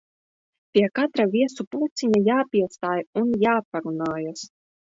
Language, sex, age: Latvian, female, 19-29